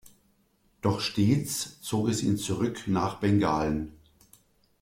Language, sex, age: German, male, 50-59